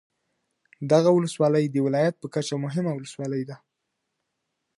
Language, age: Pashto, 19-29